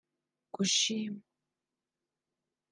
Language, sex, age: Kinyarwanda, female, under 19